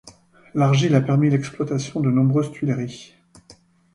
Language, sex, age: French, male, 50-59